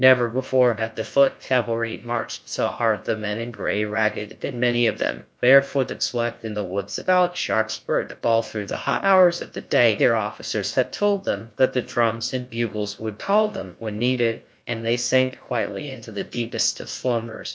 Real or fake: fake